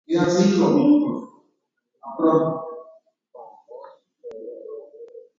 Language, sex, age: Guarani, male, 19-29